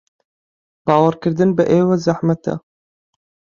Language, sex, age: Central Kurdish, male, 19-29